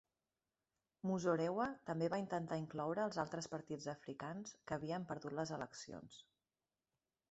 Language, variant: Catalan, Central